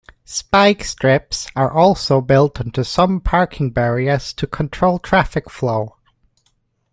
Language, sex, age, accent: English, male, 19-29, England English